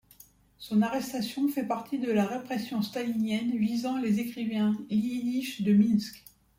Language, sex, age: French, female, 50-59